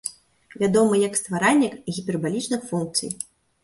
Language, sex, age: Belarusian, female, 30-39